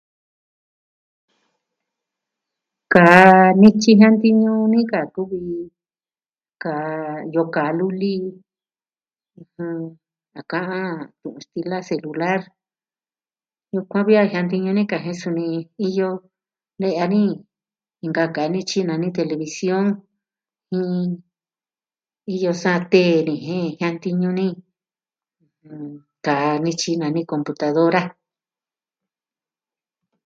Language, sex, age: Southwestern Tlaxiaco Mixtec, female, 60-69